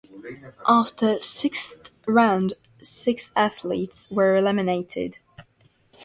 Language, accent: English, England English